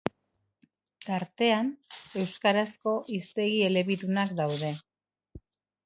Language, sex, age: Basque, female, 30-39